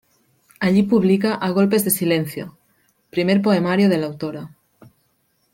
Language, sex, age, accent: Spanish, female, 19-29, España: Norte peninsular (Asturias, Castilla y León, Cantabria, País Vasco, Navarra, Aragón, La Rioja, Guadalajara, Cuenca)